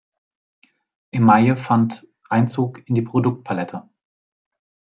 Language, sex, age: German, male, 40-49